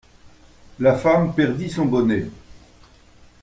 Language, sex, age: French, male, 70-79